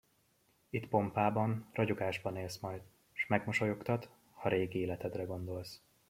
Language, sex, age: Hungarian, male, 19-29